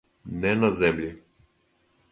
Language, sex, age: Serbian, male, 50-59